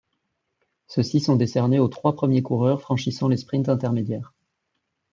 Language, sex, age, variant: French, male, 30-39, Français de métropole